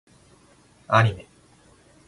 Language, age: Japanese, 30-39